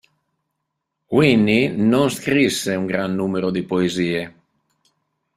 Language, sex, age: Italian, male, 60-69